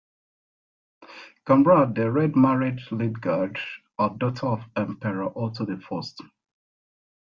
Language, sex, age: English, male, 30-39